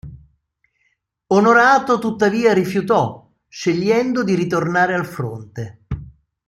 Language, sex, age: Italian, male, 60-69